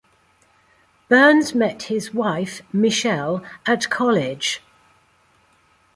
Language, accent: English, England English